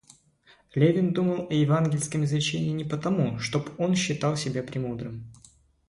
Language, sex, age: Russian, male, 19-29